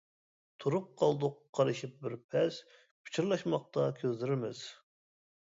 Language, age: Uyghur, 19-29